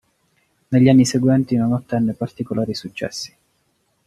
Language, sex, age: Italian, male, 19-29